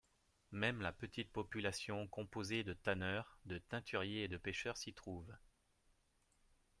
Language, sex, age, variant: French, male, 40-49, Français de métropole